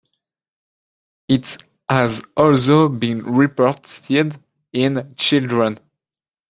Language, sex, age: English, male, 19-29